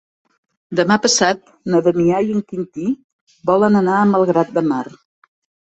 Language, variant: Catalan, Central